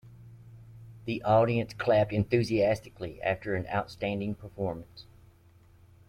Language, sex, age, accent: English, male, 50-59, United States English